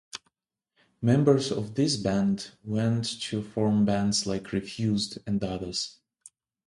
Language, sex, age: English, male, 30-39